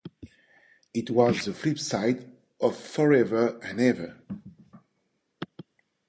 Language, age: English, 50-59